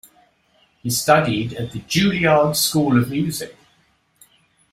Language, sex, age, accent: English, male, 50-59, England English